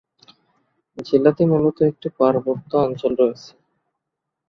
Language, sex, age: Bengali, male, 19-29